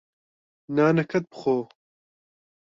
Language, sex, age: Central Kurdish, male, 19-29